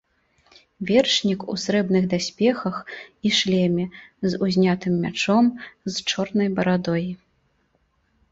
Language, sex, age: Belarusian, female, 19-29